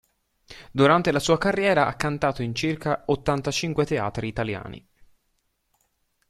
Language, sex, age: Italian, male, under 19